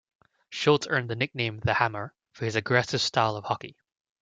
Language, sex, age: English, male, 19-29